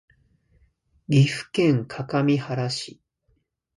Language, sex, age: Japanese, male, 30-39